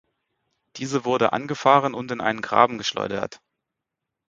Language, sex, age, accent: German, male, 30-39, Deutschland Deutsch